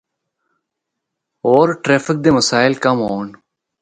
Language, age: Northern Hindko, 19-29